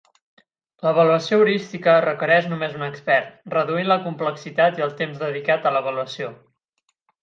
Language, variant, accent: Catalan, Central, central